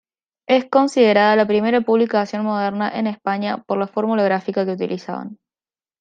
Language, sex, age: Spanish, female, 19-29